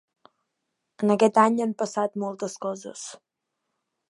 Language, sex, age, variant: Catalan, male, under 19, Central